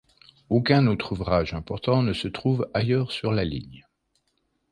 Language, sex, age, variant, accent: French, male, 50-59, Français d'Europe, Français de Suisse